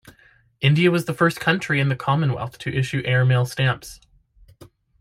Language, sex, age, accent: English, male, 30-39, United States English